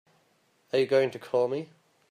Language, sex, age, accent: English, male, 30-39, Australian English